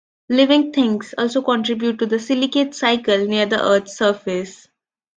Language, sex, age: English, female, 19-29